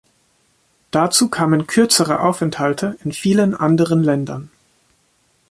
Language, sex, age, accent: German, male, 19-29, Deutschland Deutsch